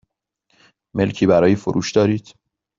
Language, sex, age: Persian, male, 30-39